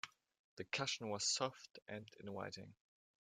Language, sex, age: English, male, under 19